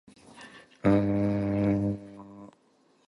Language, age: English, 19-29